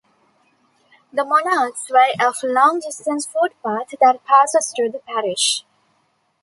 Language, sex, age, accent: English, female, 19-29, India and South Asia (India, Pakistan, Sri Lanka)